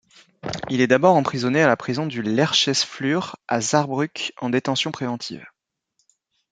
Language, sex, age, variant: French, male, 30-39, Français de métropole